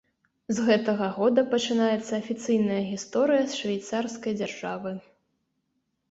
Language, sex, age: Belarusian, female, 19-29